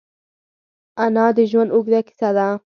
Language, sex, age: Pashto, female, under 19